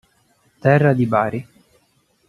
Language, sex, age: Italian, male, 19-29